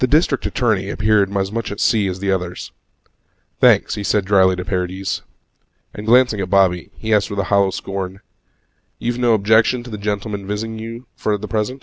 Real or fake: real